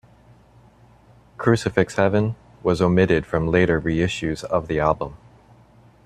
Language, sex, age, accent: English, male, 40-49, United States English